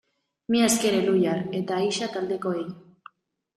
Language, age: Basque, 19-29